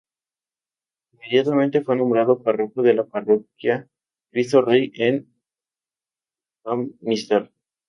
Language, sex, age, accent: Spanish, male, 19-29, México